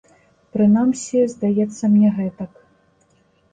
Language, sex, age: Belarusian, female, 19-29